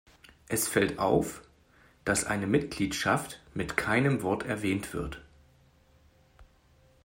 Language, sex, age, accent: German, male, 40-49, Deutschland Deutsch